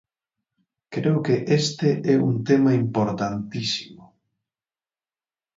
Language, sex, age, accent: Galician, male, 30-39, Central (gheada)